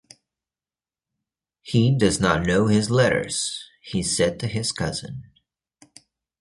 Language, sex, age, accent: English, male, 19-29, United States English